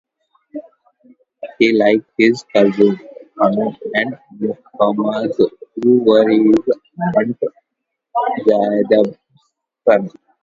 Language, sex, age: English, male, under 19